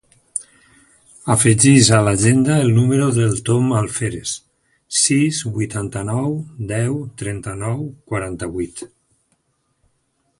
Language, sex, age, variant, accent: Catalan, male, 60-69, Valencià central, valencià